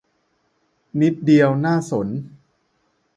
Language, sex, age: Thai, male, 30-39